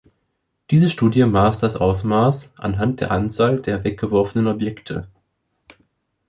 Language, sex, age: German, male, 19-29